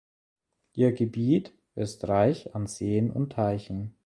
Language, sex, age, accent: German, male, under 19, Deutschland Deutsch